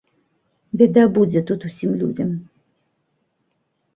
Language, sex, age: Belarusian, female, 40-49